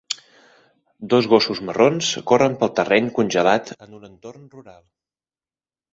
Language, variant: Catalan, Central